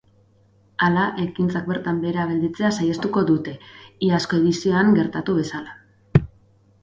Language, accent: Basque, Mendebalekoa (Araba, Bizkaia, Gipuzkoako mendebaleko herri batzuk)